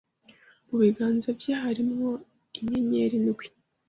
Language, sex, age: Kinyarwanda, female, 30-39